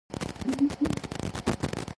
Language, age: English, 19-29